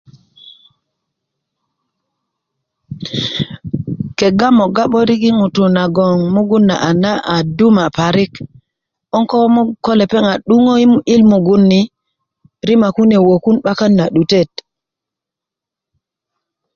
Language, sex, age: Kuku, female, 40-49